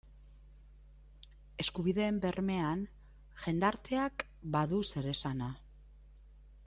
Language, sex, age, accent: Basque, female, 50-59, Mendebalekoa (Araba, Bizkaia, Gipuzkoako mendebaleko herri batzuk)